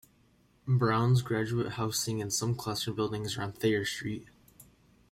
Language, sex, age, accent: English, male, under 19, United States English